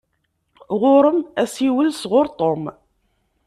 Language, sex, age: Kabyle, female, 30-39